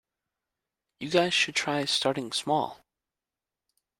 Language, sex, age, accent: English, male, under 19, United States English